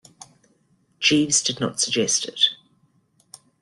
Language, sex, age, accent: English, female, 50-59, Australian English